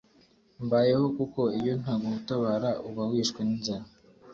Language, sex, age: Kinyarwanda, male, 19-29